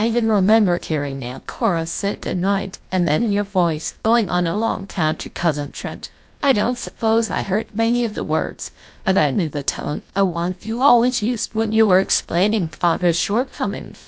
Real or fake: fake